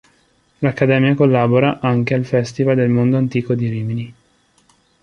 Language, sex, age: Italian, male, 19-29